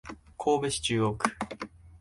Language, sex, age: Japanese, male, 19-29